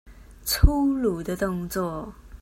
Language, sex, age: Chinese, female, 30-39